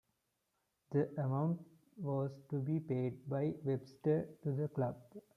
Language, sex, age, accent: English, male, 19-29, India and South Asia (India, Pakistan, Sri Lanka)